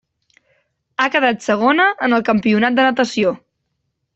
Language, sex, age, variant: Catalan, female, 19-29, Central